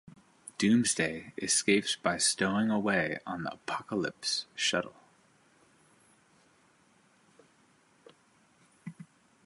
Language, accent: English, United States English